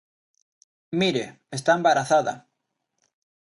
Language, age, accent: Galician, 19-29, Normativo (estándar)